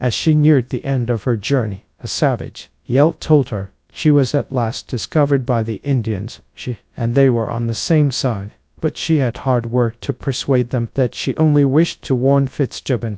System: TTS, GradTTS